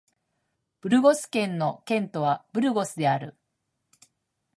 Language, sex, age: Japanese, female, 40-49